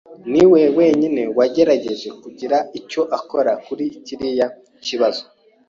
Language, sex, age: Kinyarwanda, male, 19-29